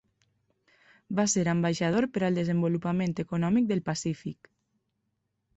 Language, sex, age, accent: Catalan, female, 19-29, valencià